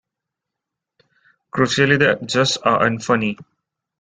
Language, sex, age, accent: English, male, 19-29, India and South Asia (India, Pakistan, Sri Lanka)